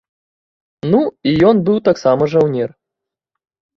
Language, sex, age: Belarusian, male, 30-39